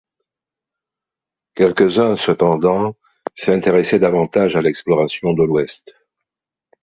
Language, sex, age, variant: French, male, 60-69, Français de métropole